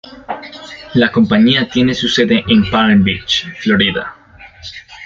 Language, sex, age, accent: Spanish, male, under 19, Andino-Pacífico: Colombia, Perú, Ecuador, oeste de Bolivia y Venezuela andina